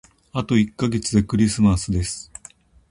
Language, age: Japanese, 50-59